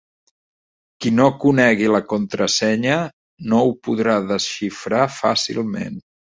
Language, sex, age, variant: Catalan, male, 60-69, Central